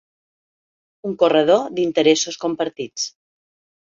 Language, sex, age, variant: Catalan, female, 50-59, Balear